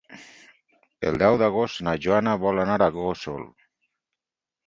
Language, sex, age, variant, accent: Catalan, male, 50-59, Valencià meridional, valencià